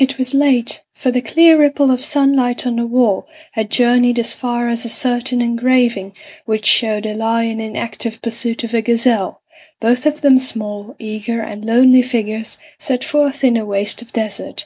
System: none